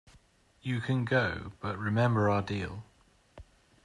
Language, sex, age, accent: English, male, 30-39, England English